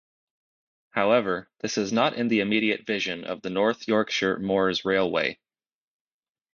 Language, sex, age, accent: English, male, 30-39, United States English